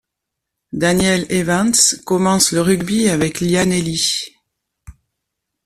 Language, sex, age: French, female, 60-69